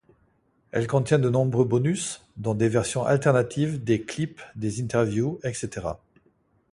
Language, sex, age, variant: French, male, 60-69, Français de métropole